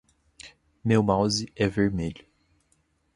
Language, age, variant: Portuguese, 19-29, Portuguese (Brasil)